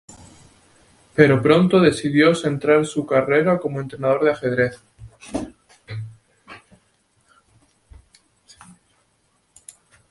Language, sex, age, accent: Spanish, male, 19-29, España: Islas Canarias